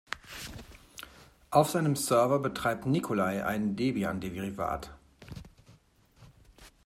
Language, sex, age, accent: German, male, 40-49, Deutschland Deutsch